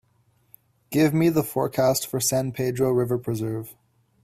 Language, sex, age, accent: English, male, 19-29, Canadian English